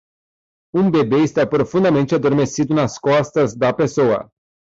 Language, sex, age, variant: Portuguese, male, 30-39, Portuguese (Brasil)